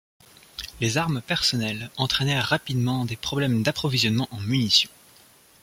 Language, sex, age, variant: French, male, 19-29, Français de métropole